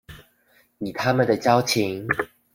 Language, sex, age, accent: Chinese, female, 19-29, 出生地：宜蘭縣